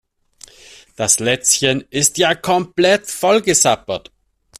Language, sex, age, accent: German, male, 30-39, Österreichisches Deutsch